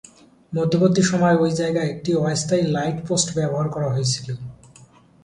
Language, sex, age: Bengali, male, 19-29